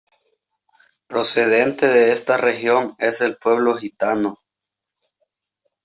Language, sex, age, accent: Spanish, male, 19-29, América central